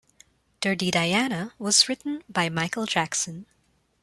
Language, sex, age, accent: English, female, 19-29, Filipino